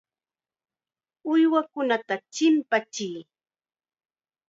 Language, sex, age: Chiquián Ancash Quechua, female, 30-39